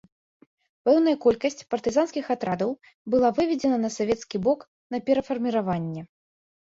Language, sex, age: Belarusian, female, 19-29